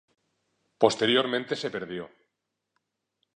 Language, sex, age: Spanish, male, 40-49